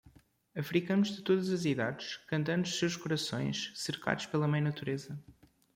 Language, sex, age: Portuguese, male, 19-29